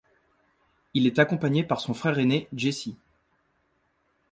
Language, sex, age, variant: French, male, 19-29, Français de métropole